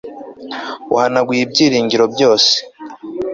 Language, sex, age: Kinyarwanda, male, 19-29